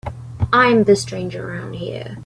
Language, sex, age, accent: English, female, under 19, Southern African (South Africa, Zimbabwe, Namibia)